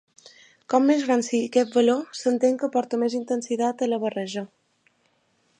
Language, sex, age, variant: Catalan, female, 19-29, Balear